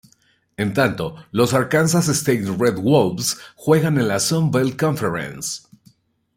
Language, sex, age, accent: Spanish, male, 40-49, México